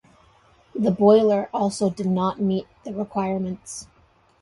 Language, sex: English, female